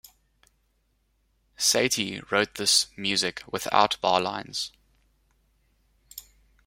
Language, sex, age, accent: English, male, 30-39, Southern African (South Africa, Zimbabwe, Namibia)